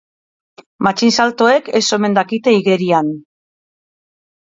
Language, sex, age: Basque, female, 40-49